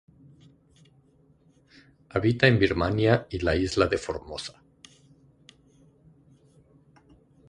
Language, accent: Spanish, México